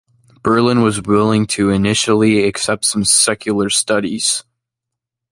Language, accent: English, United States English